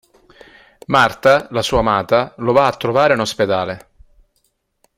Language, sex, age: Italian, male, 50-59